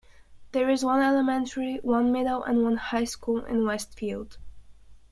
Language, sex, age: English, female, 19-29